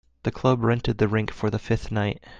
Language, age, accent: English, 19-29, United States English